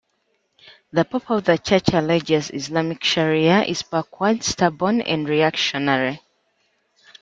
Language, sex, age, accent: English, female, 19-29, England English